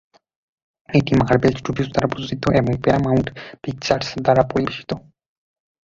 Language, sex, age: Bengali, male, 19-29